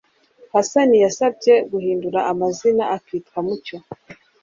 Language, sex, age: Kinyarwanda, female, 30-39